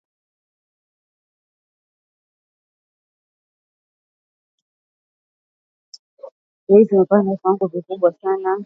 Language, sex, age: Swahili, female, 19-29